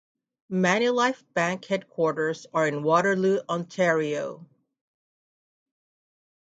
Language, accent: English, United States English